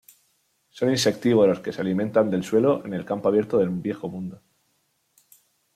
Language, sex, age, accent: Spanish, male, 19-29, España: Sur peninsular (Andalucia, Extremadura, Murcia)